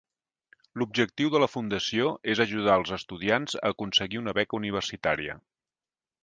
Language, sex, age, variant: Catalan, male, 50-59, Central